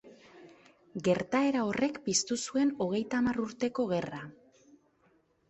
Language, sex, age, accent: Basque, female, 19-29, Mendebalekoa (Araba, Bizkaia, Gipuzkoako mendebaleko herri batzuk)